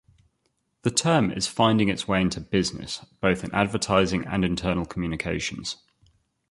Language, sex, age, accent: English, male, 30-39, England English